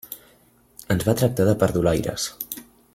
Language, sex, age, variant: Catalan, male, under 19, Central